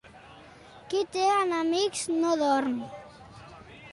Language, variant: Catalan, Central